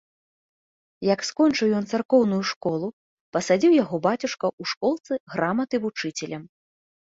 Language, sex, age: Belarusian, female, 19-29